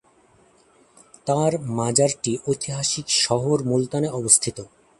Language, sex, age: Bengali, male, 30-39